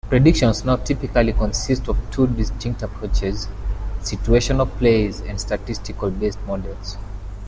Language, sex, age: English, male, 19-29